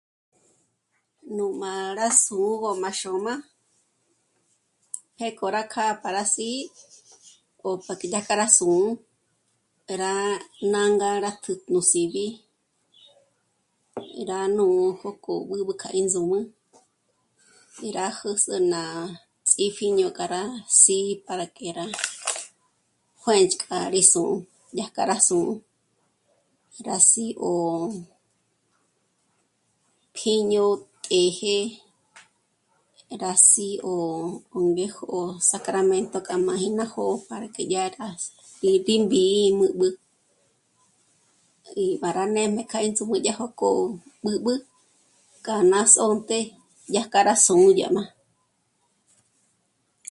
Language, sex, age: Michoacán Mazahua, female, 19-29